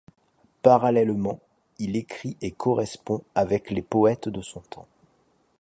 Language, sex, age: French, male, 40-49